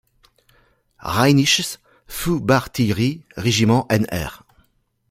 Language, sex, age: French, male, 40-49